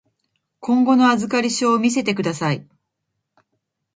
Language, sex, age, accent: Japanese, female, 50-59, 標準語; 東京